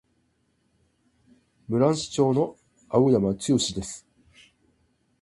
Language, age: Japanese, 19-29